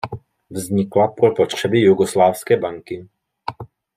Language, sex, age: Czech, male, 30-39